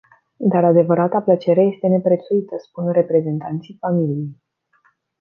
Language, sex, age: Romanian, female, 19-29